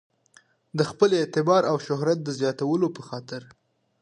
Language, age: Pashto, 19-29